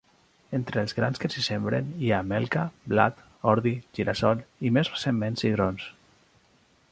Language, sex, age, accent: Catalan, male, 40-49, valencià